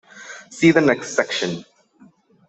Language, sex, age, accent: English, male, 19-29, England English